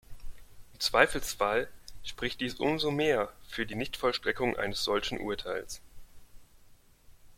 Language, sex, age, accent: German, male, 30-39, Deutschland Deutsch